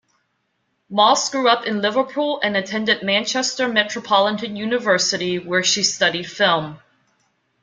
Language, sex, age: English, female, 40-49